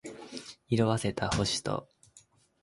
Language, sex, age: Japanese, male, 19-29